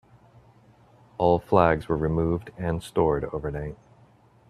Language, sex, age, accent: English, male, 40-49, United States English